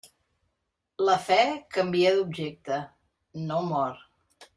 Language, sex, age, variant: Catalan, female, 50-59, Central